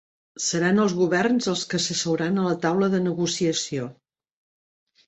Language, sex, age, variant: Catalan, female, 70-79, Central